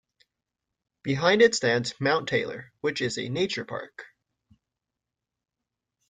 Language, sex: English, male